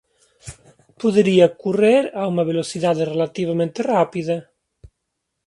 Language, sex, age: Galician, male, 40-49